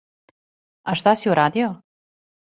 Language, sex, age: Serbian, female, 50-59